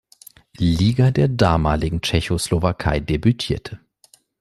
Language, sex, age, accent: German, male, 19-29, Deutschland Deutsch